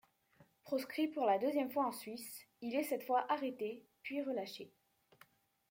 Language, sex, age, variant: French, female, under 19, Français de métropole